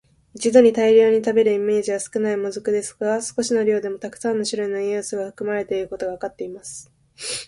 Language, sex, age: Japanese, female, under 19